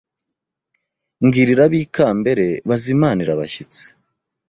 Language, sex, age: Kinyarwanda, male, 19-29